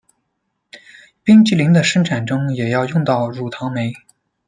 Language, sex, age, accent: Chinese, male, 30-39, 出生地：江苏省